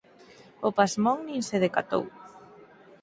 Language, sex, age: Galician, female, 19-29